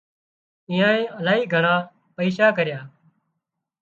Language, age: Wadiyara Koli, 30-39